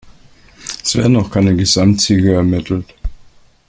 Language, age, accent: German, 30-39, Österreichisches Deutsch